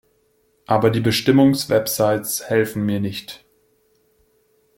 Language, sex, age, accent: German, male, 19-29, Deutschland Deutsch